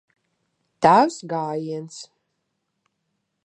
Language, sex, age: Latvian, female, 40-49